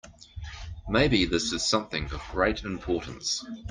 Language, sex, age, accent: English, male, 40-49, New Zealand English